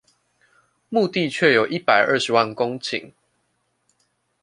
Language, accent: Chinese, 出生地：臺北市